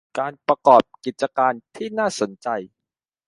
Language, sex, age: Thai, male, 19-29